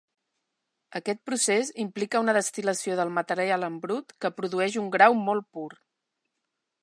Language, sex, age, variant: Catalan, female, 40-49, Central